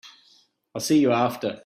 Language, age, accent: English, 40-49, Australian English